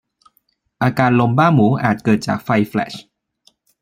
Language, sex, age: Thai, male, 19-29